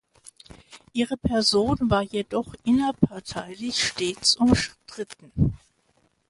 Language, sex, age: German, female, 70-79